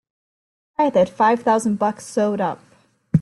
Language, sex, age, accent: English, female, 19-29, United States English